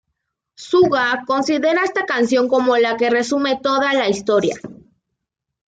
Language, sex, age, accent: Spanish, female, under 19, México